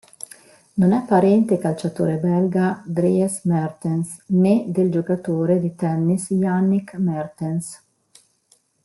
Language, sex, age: Italian, female, 40-49